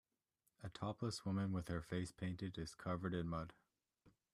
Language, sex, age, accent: English, male, 19-29, United States English